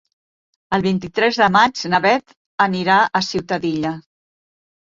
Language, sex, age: Catalan, female, 60-69